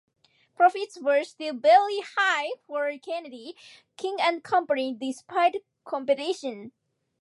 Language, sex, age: English, female, 19-29